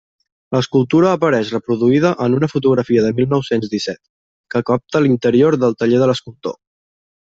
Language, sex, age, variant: Catalan, male, 19-29, Central